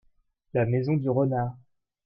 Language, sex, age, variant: French, male, 19-29, Français de métropole